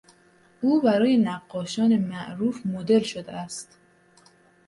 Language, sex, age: Persian, female, 19-29